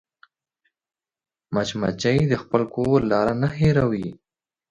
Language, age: Pashto, 19-29